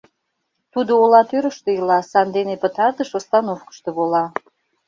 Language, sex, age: Mari, female, 50-59